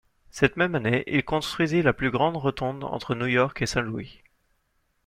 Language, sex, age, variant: French, male, 19-29, Français de métropole